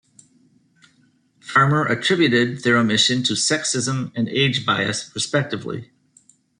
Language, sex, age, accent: English, male, 50-59, United States English